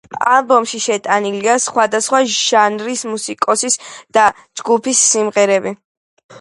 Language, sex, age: Georgian, female, 30-39